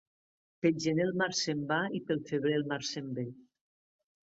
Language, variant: Catalan, Nord-Occidental